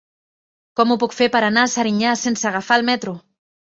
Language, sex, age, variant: Catalan, female, 19-29, Central